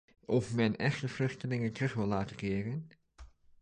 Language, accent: Dutch, Nederlands Nederlands